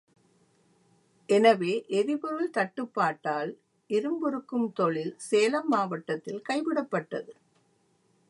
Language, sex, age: Tamil, female, 70-79